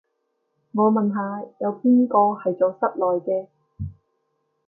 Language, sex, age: Cantonese, female, 19-29